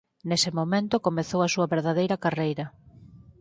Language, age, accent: Galician, 40-49, Oriental (común en zona oriental)